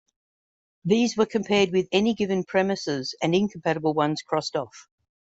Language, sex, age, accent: English, female, 50-59, Australian English